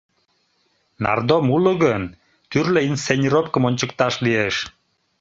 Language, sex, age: Mari, male, 50-59